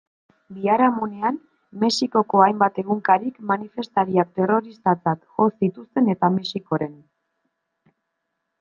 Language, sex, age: Basque, male, 19-29